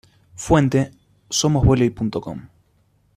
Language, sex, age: Spanish, male, 19-29